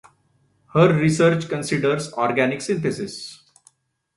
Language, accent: English, India and South Asia (India, Pakistan, Sri Lanka)